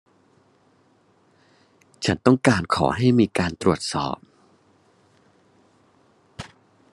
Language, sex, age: Thai, male, 19-29